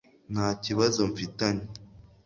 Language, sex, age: Kinyarwanda, male, under 19